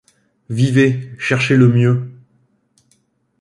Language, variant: French, Français de métropole